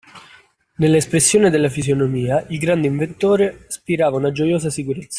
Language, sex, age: Italian, male, 19-29